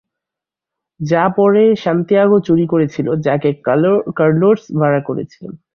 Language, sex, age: Bengali, male, 19-29